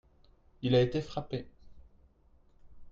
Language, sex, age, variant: French, male, 30-39, Français de métropole